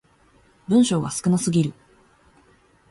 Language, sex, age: Japanese, female, 19-29